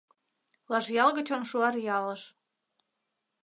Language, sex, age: Mari, female, 30-39